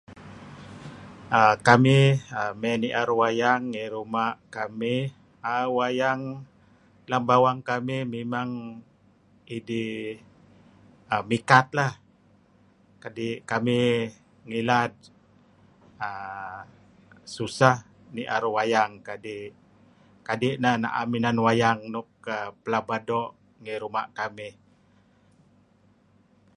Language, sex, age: Kelabit, male, 60-69